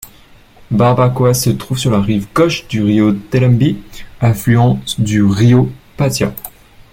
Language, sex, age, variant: French, male, 19-29, Français des départements et régions d'outre-mer